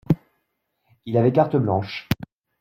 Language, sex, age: French, male, 19-29